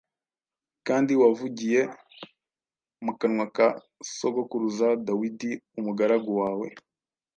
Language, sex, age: Kinyarwanda, male, 19-29